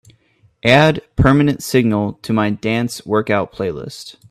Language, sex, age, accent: English, male, 19-29, United States English